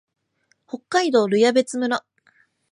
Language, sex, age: Japanese, female, 19-29